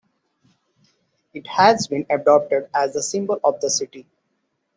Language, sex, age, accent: English, male, 30-39, India and South Asia (India, Pakistan, Sri Lanka)